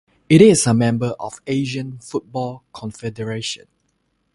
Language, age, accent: English, 19-29, United States English; Malaysian English